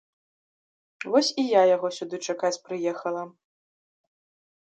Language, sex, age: Belarusian, female, 19-29